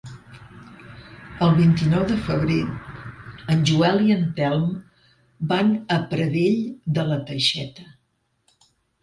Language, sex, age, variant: Catalan, female, 60-69, Central